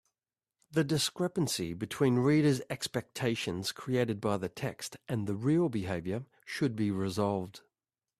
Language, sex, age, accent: English, male, 50-59, Australian English